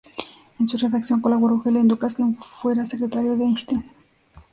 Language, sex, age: Spanish, female, under 19